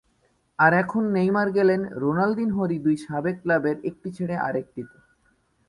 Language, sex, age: Bengali, male, 19-29